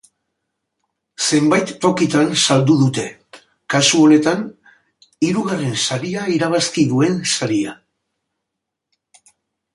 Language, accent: Basque, Mendebalekoa (Araba, Bizkaia, Gipuzkoako mendebaleko herri batzuk)